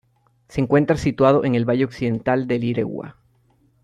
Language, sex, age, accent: Spanish, male, 30-39, América central